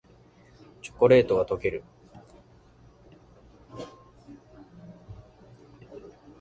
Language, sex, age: Japanese, male, 19-29